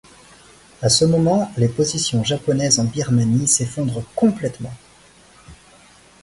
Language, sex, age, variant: French, male, 30-39, Français de métropole